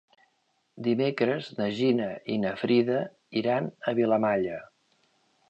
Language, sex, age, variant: Catalan, male, 50-59, Central